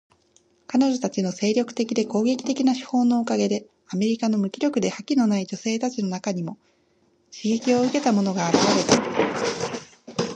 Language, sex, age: Japanese, female, 19-29